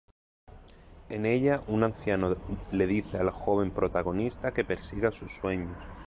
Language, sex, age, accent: Spanish, male, 19-29, España: Sur peninsular (Andalucia, Extremadura, Murcia)